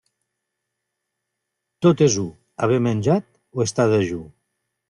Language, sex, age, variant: Catalan, male, 50-59, Central